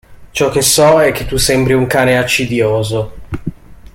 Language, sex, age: Italian, male, 19-29